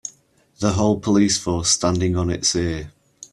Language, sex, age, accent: English, male, 30-39, England English